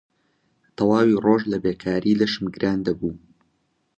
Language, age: Central Kurdish, 19-29